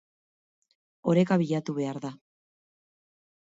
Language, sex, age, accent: Basque, female, 19-29, Mendebalekoa (Araba, Bizkaia, Gipuzkoako mendebaleko herri batzuk)